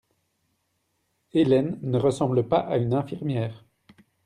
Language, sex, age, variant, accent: French, male, 30-39, Français d'Europe, Français de Belgique